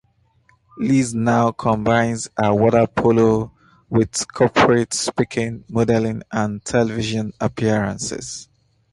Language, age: English, 30-39